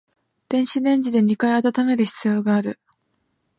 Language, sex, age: Japanese, female, 19-29